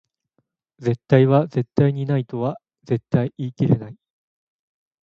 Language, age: Japanese, 19-29